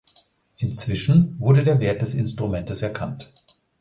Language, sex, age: German, male, 50-59